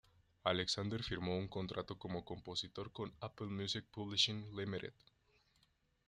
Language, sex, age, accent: Spanish, male, 19-29, México